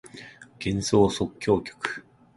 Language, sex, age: Japanese, male, 30-39